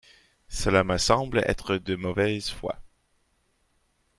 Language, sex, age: French, male, 19-29